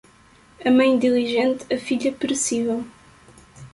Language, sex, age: Portuguese, female, 19-29